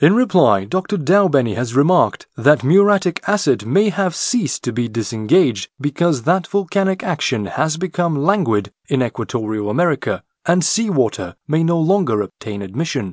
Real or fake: real